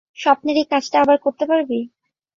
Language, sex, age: Bengali, female, 19-29